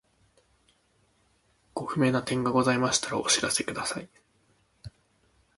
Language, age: Japanese, 19-29